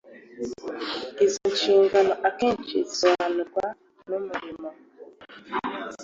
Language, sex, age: Kinyarwanda, female, 19-29